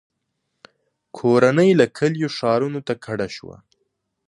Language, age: Pashto, 19-29